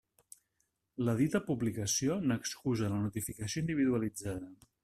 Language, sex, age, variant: Catalan, male, 50-59, Nord-Occidental